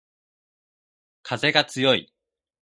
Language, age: Japanese, 19-29